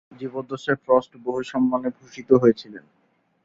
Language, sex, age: Bengali, male, 19-29